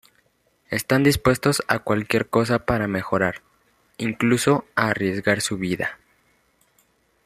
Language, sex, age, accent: Spanish, male, under 19, México